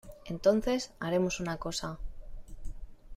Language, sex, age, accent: Spanish, female, 30-39, España: Norte peninsular (Asturias, Castilla y León, Cantabria, País Vasco, Navarra, Aragón, La Rioja, Guadalajara, Cuenca)